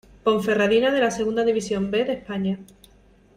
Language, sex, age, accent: Spanish, female, 30-39, España: Sur peninsular (Andalucia, Extremadura, Murcia)